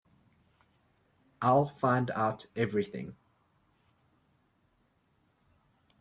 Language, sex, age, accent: English, male, 19-29, Southern African (South Africa, Zimbabwe, Namibia)